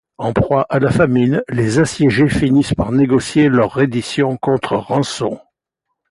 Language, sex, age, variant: French, male, 80-89, Français de métropole